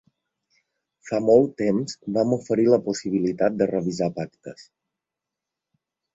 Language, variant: Catalan, Balear